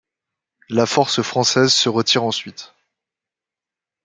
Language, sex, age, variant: French, male, 19-29, Français de métropole